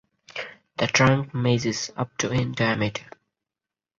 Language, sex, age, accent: English, male, 19-29, India and South Asia (India, Pakistan, Sri Lanka)